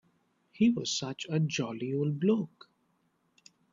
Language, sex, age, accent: English, male, 30-39, India and South Asia (India, Pakistan, Sri Lanka)